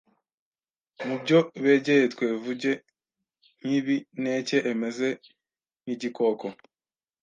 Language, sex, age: Kinyarwanda, male, 19-29